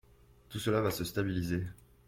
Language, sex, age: French, male, 30-39